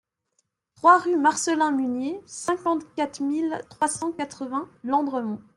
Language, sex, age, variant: French, female, 19-29, Français de métropole